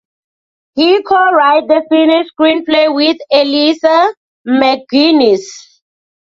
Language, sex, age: English, female, 19-29